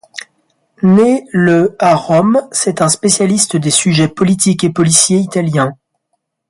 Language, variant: French, Français de métropole